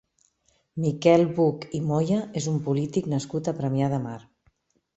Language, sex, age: Catalan, female, 50-59